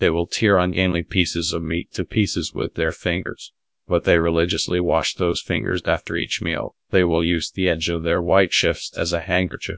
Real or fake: fake